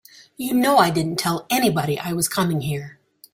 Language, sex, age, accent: English, female, 40-49, United States English